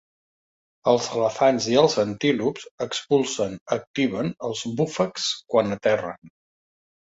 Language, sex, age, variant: Catalan, male, 50-59, Central